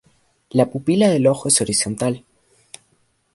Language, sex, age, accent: Spanish, male, under 19, Andino-Pacífico: Colombia, Perú, Ecuador, oeste de Bolivia y Venezuela andina